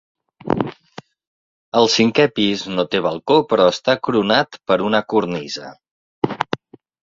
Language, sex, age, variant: Catalan, male, 40-49, Central